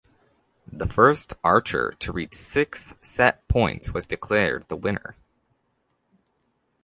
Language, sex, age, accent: English, male, under 19, United States English